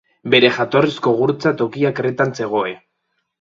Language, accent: Basque, Erdialdekoa edo Nafarra (Gipuzkoa, Nafarroa)